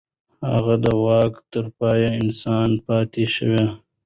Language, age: Pashto, 19-29